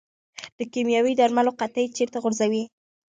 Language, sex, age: Pashto, female, 19-29